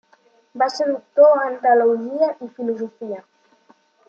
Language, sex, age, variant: Catalan, male, under 19, Central